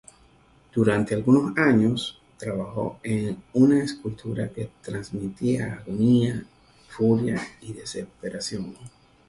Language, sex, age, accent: Spanish, male, 40-49, Caribe: Cuba, Venezuela, Puerto Rico, República Dominicana, Panamá, Colombia caribeña, México caribeño, Costa del golfo de México